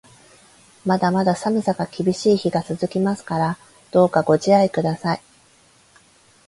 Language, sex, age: Japanese, female, 30-39